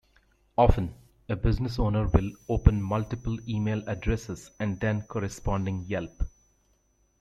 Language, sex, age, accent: English, male, 40-49, United States English